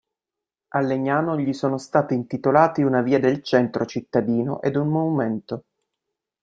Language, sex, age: Italian, male, 19-29